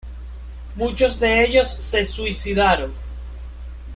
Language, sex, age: Spanish, male, 19-29